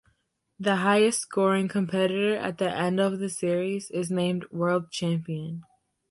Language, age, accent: English, under 19, United States English